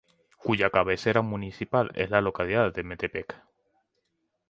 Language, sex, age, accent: Spanish, male, 19-29, España: Islas Canarias